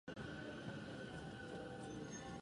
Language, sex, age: Japanese, male, under 19